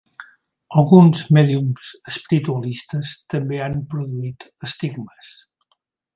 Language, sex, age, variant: Catalan, male, 60-69, Central